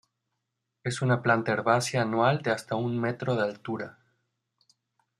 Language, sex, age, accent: Spanish, male, 30-39, México